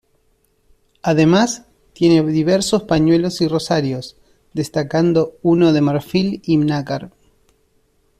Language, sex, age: Spanish, male, 30-39